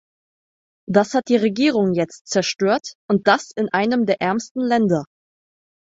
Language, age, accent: German, 19-29, Deutschland Deutsch